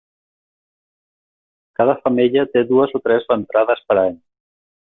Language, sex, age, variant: Catalan, male, 50-59, Central